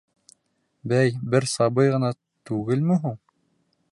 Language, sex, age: Bashkir, male, 19-29